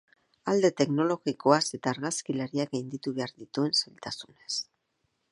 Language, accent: Basque, Erdialdekoa edo Nafarra (Gipuzkoa, Nafarroa)